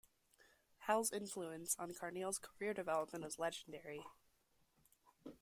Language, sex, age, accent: English, female, under 19, United States English